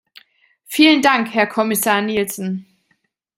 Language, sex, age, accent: German, female, 30-39, Deutschland Deutsch